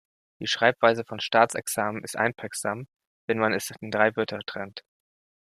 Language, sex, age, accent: German, male, 19-29, Deutschland Deutsch